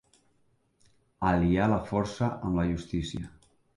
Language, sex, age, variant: Catalan, male, 40-49, Central